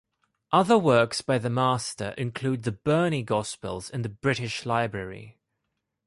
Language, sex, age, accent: English, male, 19-29, England English